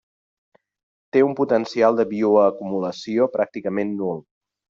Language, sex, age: Catalan, male, 40-49